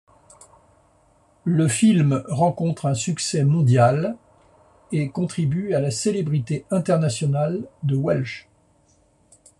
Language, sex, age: French, male, 60-69